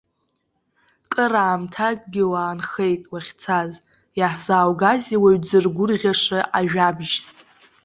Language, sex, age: Abkhazian, female, 19-29